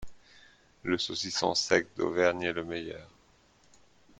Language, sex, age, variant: French, male, 30-39, Français de métropole